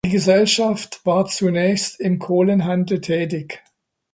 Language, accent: German, Deutschland Deutsch